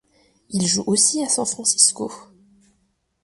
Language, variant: French, Français de métropole